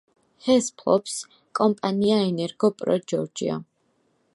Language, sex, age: Georgian, female, 19-29